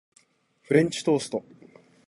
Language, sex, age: Japanese, male, 19-29